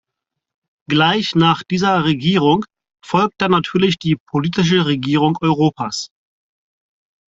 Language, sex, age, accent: German, male, 30-39, Deutschland Deutsch